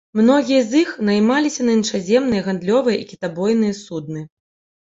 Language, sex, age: Belarusian, female, 30-39